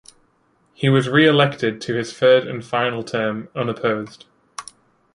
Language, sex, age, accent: English, male, 19-29, England English